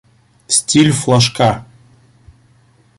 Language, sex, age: Russian, male, 30-39